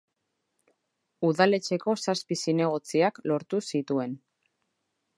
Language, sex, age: Basque, female, 30-39